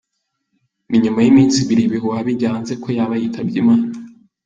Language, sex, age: Kinyarwanda, male, 19-29